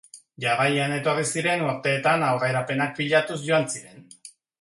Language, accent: Basque, Erdialdekoa edo Nafarra (Gipuzkoa, Nafarroa)